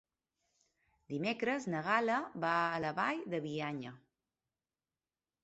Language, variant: Catalan, Balear